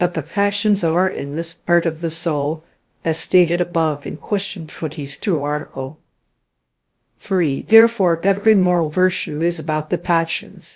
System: TTS, VITS